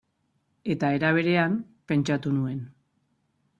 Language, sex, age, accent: Basque, female, 40-49, Mendebalekoa (Araba, Bizkaia, Gipuzkoako mendebaleko herri batzuk)